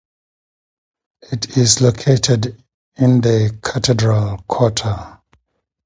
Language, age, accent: English, 40-49, Southern African (South Africa, Zimbabwe, Namibia)